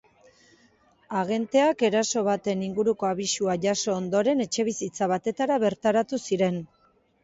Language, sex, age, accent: Basque, female, 40-49, Erdialdekoa edo Nafarra (Gipuzkoa, Nafarroa)